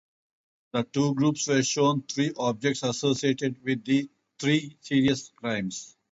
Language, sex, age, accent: English, male, 50-59, India and South Asia (India, Pakistan, Sri Lanka)